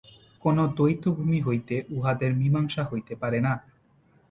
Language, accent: Bengali, Native